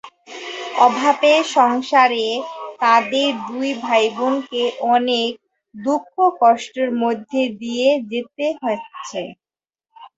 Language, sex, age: Bengali, female, 19-29